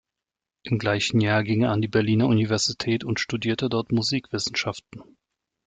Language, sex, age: German, male, 30-39